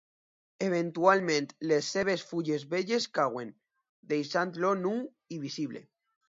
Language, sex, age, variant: Catalan, male, under 19, Alacantí